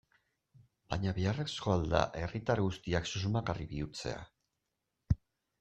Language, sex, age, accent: Basque, male, 60-69, Erdialdekoa edo Nafarra (Gipuzkoa, Nafarroa)